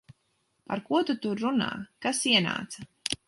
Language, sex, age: Latvian, female, 19-29